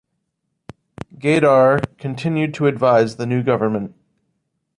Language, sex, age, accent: English, male, 30-39, United States English